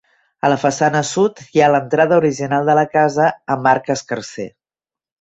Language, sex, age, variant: Catalan, female, 50-59, Central